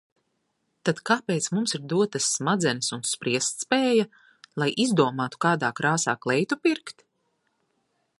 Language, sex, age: Latvian, female, 30-39